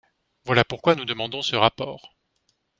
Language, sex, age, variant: French, male, 40-49, Français de métropole